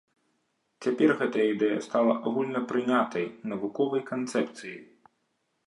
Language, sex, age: Belarusian, male, 19-29